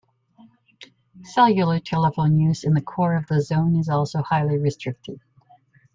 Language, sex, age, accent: English, female, 60-69, United States English